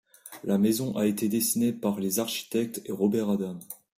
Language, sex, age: French, male, 19-29